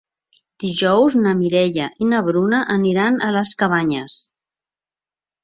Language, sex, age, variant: Catalan, female, 50-59, Central